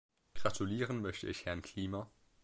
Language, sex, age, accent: German, male, under 19, Deutschland Deutsch